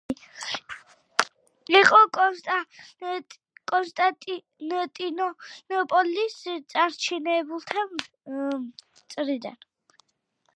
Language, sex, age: Georgian, female, 19-29